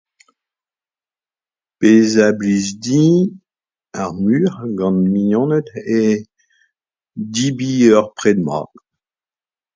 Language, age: Breton, 60-69